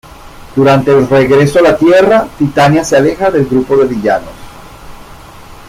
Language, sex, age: Spanish, male, 50-59